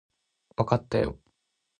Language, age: Japanese, 19-29